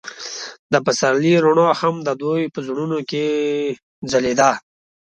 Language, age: Pashto, 30-39